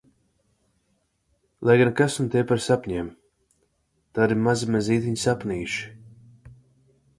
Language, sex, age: Latvian, male, 19-29